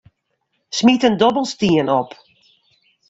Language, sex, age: Western Frisian, female, 60-69